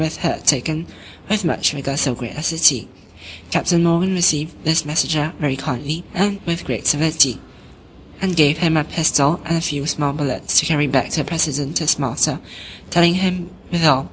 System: none